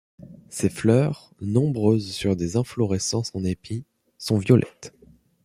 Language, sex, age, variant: French, male, under 19, Français de métropole